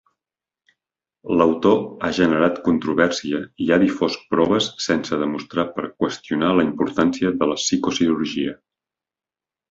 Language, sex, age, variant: Catalan, male, 30-39, Nord-Occidental